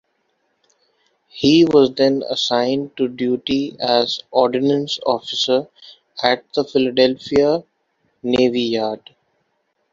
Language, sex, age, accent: English, male, 19-29, India and South Asia (India, Pakistan, Sri Lanka)